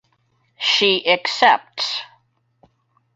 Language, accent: English, United States English